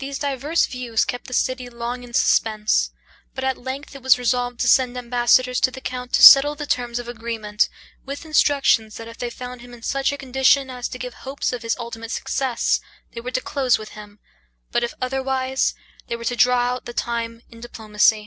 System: none